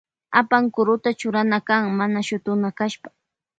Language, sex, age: Loja Highland Quichua, female, 19-29